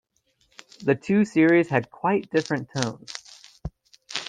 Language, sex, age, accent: English, male, 30-39, United States English